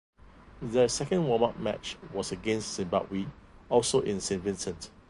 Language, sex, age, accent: English, male, 50-59, Singaporean English